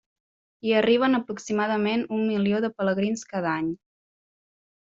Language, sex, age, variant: Catalan, female, 50-59, Central